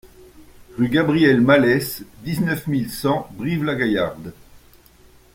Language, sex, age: French, male, 70-79